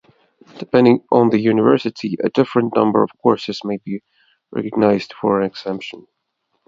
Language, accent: English, Russian